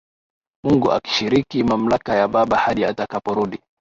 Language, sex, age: Swahili, male, 19-29